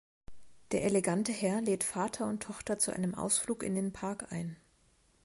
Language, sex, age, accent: German, female, 30-39, Deutschland Deutsch